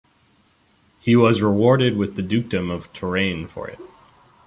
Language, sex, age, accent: English, male, 30-39, United States English